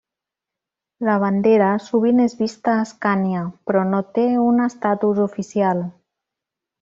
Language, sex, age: Catalan, female, 40-49